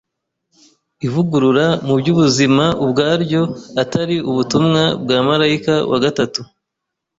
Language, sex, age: Kinyarwanda, male, 30-39